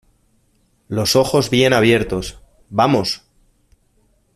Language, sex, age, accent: Spanish, male, 40-49, España: Norte peninsular (Asturias, Castilla y León, Cantabria, País Vasco, Navarra, Aragón, La Rioja, Guadalajara, Cuenca)